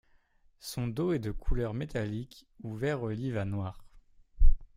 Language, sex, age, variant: French, female, 19-29, Français de métropole